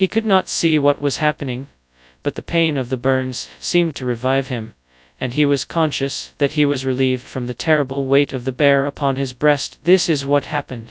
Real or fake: fake